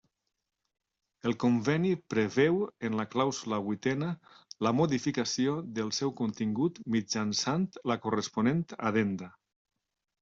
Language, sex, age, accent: Catalan, male, 50-59, valencià